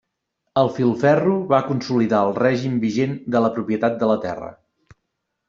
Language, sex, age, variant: Catalan, male, 30-39, Nord-Occidental